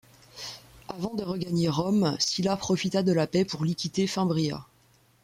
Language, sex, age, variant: French, female, 19-29, Français de métropole